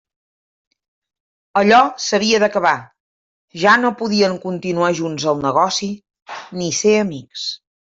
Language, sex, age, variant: Catalan, female, 50-59, Central